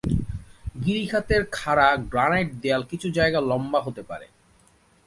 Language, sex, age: Bengali, male, 19-29